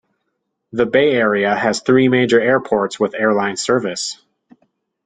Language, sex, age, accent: English, male, 30-39, United States English